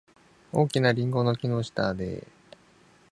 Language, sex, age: Japanese, male, 19-29